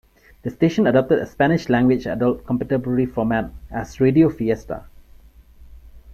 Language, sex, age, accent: English, male, 30-39, India and South Asia (India, Pakistan, Sri Lanka)